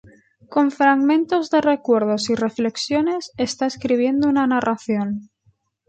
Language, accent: Spanish, España: Centro-Sur peninsular (Madrid, Toledo, Castilla-La Mancha)